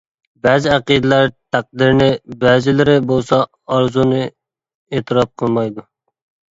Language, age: Uyghur, 19-29